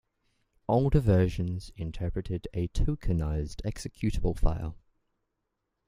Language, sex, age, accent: English, male, 19-29, England English